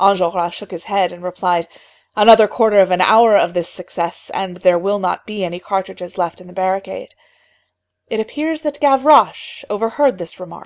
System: none